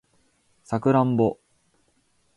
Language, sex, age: Japanese, male, 19-29